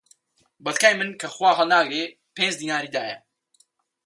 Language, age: Central Kurdish, 19-29